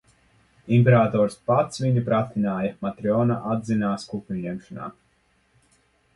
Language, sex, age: Latvian, male, 19-29